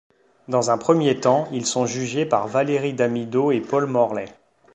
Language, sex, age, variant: French, male, 50-59, Français de métropole